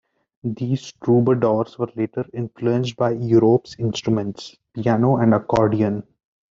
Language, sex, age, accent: English, male, 19-29, India and South Asia (India, Pakistan, Sri Lanka)